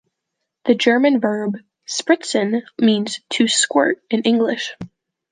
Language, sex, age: English, female, 19-29